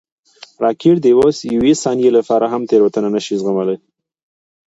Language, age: Pashto, 19-29